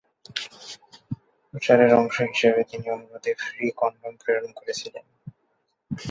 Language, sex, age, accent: Bengali, male, 19-29, Bangladeshi